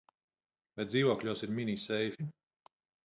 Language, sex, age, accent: Latvian, male, 50-59, Vidus dialekts